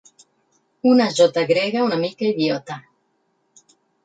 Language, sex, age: Catalan, female, 50-59